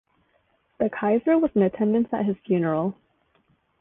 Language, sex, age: English, female, under 19